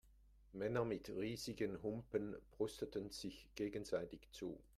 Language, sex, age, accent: German, male, 60-69, Schweizerdeutsch